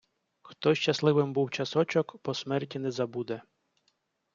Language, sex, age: Ukrainian, male, 40-49